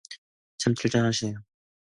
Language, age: Korean, 19-29